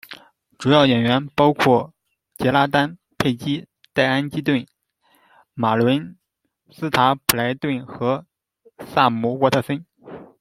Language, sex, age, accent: Chinese, male, 19-29, 出生地：江苏省